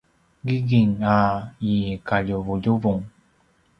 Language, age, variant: Paiwan, 30-39, pinayuanan a kinaikacedasan (東排灣語)